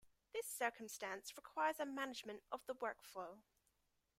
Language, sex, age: English, female, 19-29